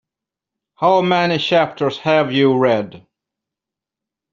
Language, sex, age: English, male, 40-49